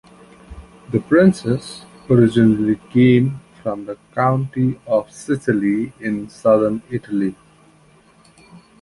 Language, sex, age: English, male, 19-29